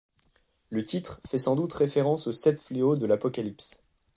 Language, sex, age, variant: French, male, 19-29, Français de métropole